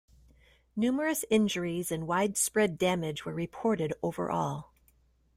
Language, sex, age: English, female, 50-59